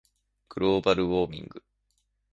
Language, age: Japanese, 19-29